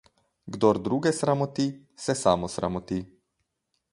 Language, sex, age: Slovenian, male, 40-49